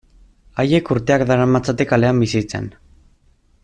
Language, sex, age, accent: Basque, male, 19-29, Erdialdekoa edo Nafarra (Gipuzkoa, Nafarroa)